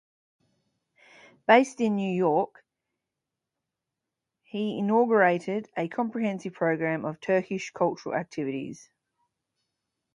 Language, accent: English, Australian English